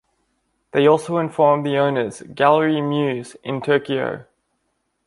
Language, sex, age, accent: English, male, 19-29, Australian English